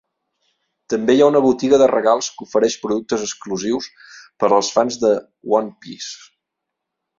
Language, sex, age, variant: Catalan, male, 40-49, Central